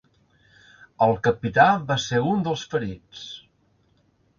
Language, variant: Catalan, Central